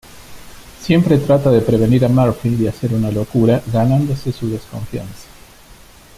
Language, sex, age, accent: Spanish, male, 40-49, Rioplatense: Argentina, Uruguay, este de Bolivia, Paraguay